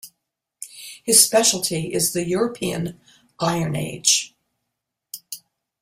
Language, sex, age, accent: English, female, 70-79, United States English